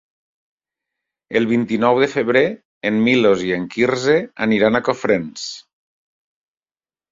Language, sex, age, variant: Catalan, male, 30-39, Septentrional